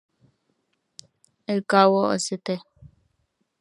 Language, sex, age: Spanish, female, 19-29